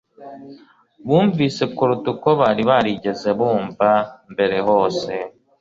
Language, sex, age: Kinyarwanda, male, 19-29